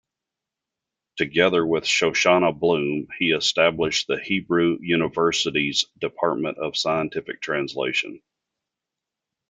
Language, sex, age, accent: English, male, 50-59, United States English